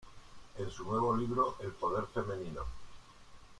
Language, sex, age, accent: Spanish, male, 60-69, España: Centro-Sur peninsular (Madrid, Toledo, Castilla-La Mancha)